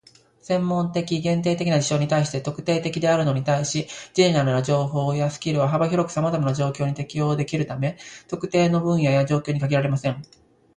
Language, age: Japanese, 40-49